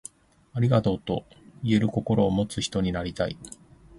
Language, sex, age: Japanese, male, 40-49